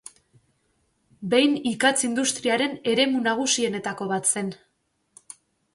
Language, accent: Basque, Erdialdekoa edo Nafarra (Gipuzkoa, Nafarroa)